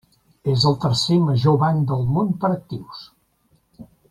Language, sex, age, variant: Catalan, male, 70-79, Central